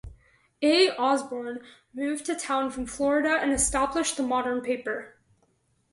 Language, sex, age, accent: English, female, under 19, United States English